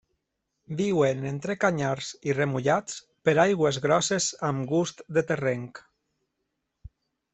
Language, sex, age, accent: Catalan, male, 30-39, valencià